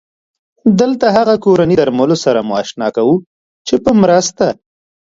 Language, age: Pashto, 30-39